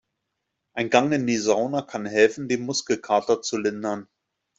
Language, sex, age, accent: German, male, 40-49, Deutschland Deutsch